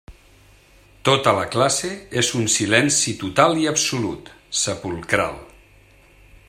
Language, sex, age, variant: Catalan, male, 40-49, Central